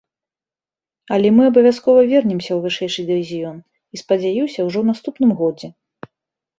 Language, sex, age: Belarusian, female, 30-39